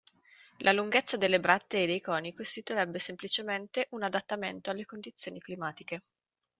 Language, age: Italian, 19-29